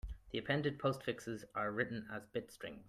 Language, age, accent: English, 30-39, Irish English